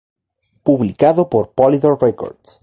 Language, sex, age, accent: Spanish, male, 19-29, Chileno: Chile, Cuyo